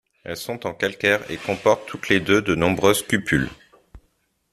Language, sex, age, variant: French, male, 30-39, Français de métropole